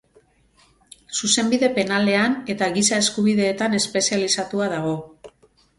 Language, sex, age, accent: Basque, female, 40-49, Mendebalekoa (Araba, Bizkaia, Gipuzkoako mendebaleko herri batzuk)